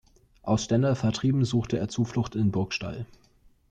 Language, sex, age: German, male, 19-29